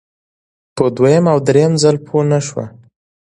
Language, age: Pashto, 19-29